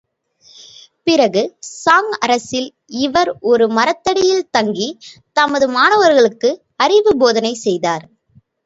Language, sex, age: Tamil, female, 19-29